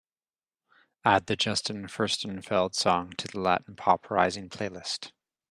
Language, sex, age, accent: English, male, 30-39, Canadian English